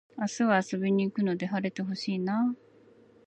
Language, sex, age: Japanese, female, 30-39